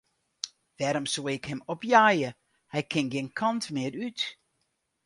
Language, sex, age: Western Frisian, female, 60-69